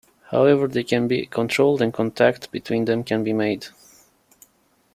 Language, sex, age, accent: English, male, 30-39, United States English